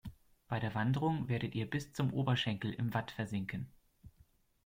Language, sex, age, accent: German, male, 30-39, Deutschland Deutsch